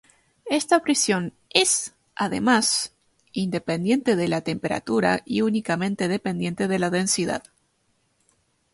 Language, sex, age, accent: Spanish, female, 19-29, Rioplatense: Argentina, Uruguay, este de Bolivia, Paraguay